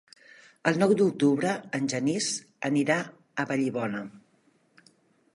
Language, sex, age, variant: Catalan, female, 50-59, Central